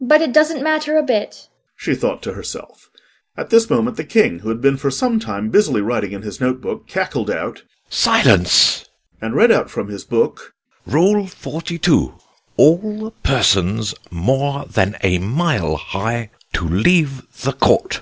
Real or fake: real